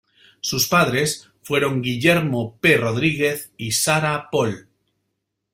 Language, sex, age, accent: Spanish, male, 40-49, España: Norte peninsular (Asturias, Castilla y León, Cantabria, País Vasco, Navarra, Aragón, La Rioja, Guadalajara, Cuenca)